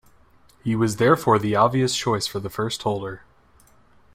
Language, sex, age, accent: English, male, 19-29, United States English